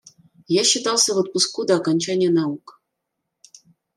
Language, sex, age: Russian, female, 30-39